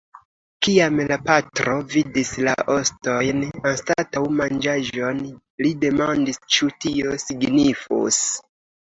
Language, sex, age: Esperanto, male, 19-29